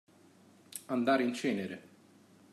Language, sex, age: Italian, male, 40-49